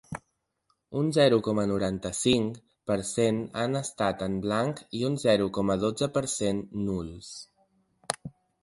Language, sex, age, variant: Catalan, male, under 19, Central